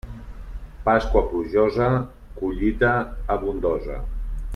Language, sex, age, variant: Catalan, male, 40-49, Central